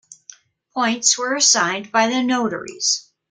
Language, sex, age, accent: English, female, 70-79, United States English